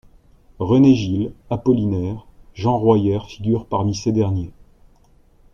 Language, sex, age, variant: French, male, 40-49, Français de métropole